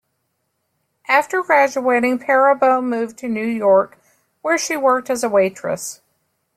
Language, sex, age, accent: English, female, 50-59, United States English